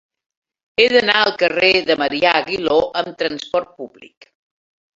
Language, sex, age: Catalan, female, 70-79